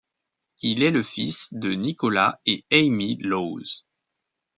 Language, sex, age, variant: French, male, 19-29, Français de métropole